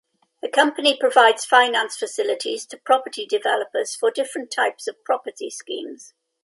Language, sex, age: English, female, 70-79